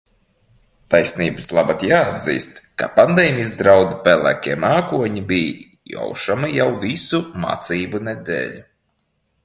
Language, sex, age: Latvian, male, 30-39